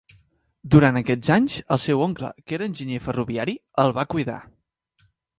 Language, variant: Catalan, Central